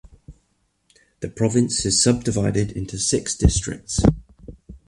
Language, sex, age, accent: English, male, 30-39, England English